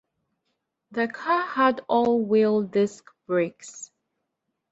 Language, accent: English, Southern African (South Africa, Zimbabwe, Namibia)